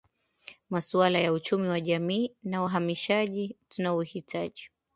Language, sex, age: Swahili, female, 19-29